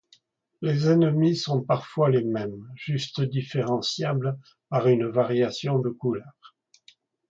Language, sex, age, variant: French, male, 60-69, Français de métropole